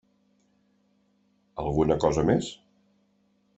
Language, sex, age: Catalan, male, 50-59